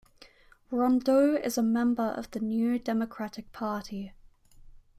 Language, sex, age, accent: English, female, 19-29, England English